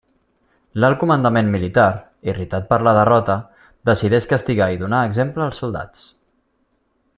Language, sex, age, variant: Catalan, male, 30-39, Septentrional